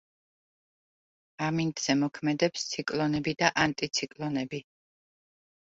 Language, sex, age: Georgian, female, 30-39